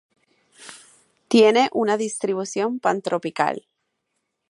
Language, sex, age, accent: Spanish, male, under 19, Caribe: Cuba, Venezuela, Puerto Rico, República Dominicana, Panamá, Colombia caribeña, México caribeño, Costa del golfo de México